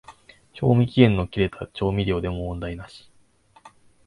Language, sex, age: Japanese, male, 19-29